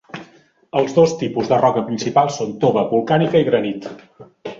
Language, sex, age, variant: Catalan, male, 40-49, Central